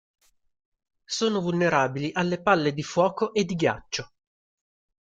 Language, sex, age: Italian, male, 30-39